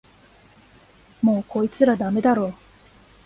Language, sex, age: Japanese, female, 19-29